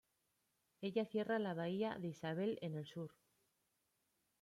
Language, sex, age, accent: Spanish, female, 30-39, España: Norte peninsular (Asturias, Castilla y León, Cantabria, País Vasco, Navarra, Aragón, La Rioja, Guadalajara, Cuenca)